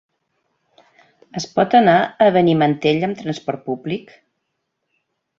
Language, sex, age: Catalan, female, 60-69